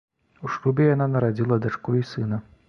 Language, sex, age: Belarusian, male, 30-39